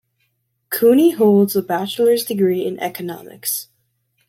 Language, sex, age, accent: English, female, 19-29, United States English